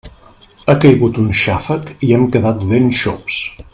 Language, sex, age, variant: Catalan, male, 50-59, Central